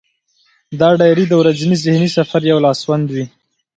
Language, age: Pashto, 19-29